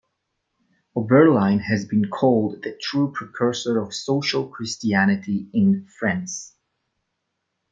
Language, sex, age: English, male, 19-29